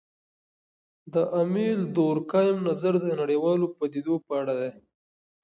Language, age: Pashto, 19-29